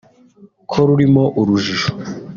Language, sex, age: Kinyarwanda, male, 19-29